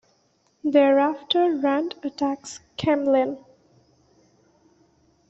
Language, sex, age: English, female, 19-29